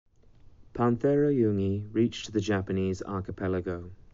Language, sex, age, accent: English, male, 30-39, Canadian English